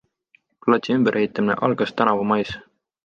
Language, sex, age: Estonian, male, 19-29